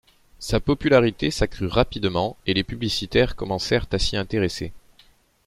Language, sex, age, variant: French, male, 30-39, Français de métropole